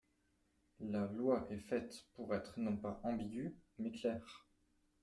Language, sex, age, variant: French, male, under 19, Français de métropole